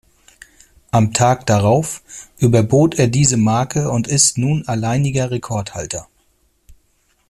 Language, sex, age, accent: German, male, 40-49, Deutschland Deutsch